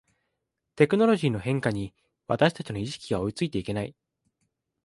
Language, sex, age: Japanese, male, 19-29